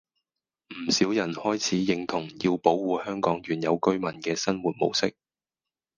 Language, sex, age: Cantonese, male, 30-39